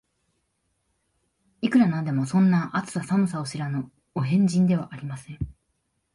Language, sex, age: Japanese, female, 19-29